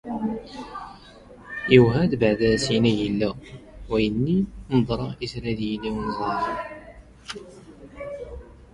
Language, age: Standard Moroccan Tamazight, 19-29